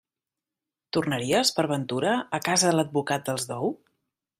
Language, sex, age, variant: Catalan, female, 30-39, Central